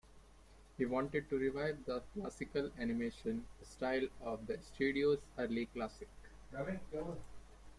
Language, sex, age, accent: English, male, 19-29, India and South Asia (India, Pakistan, Sri Lanka)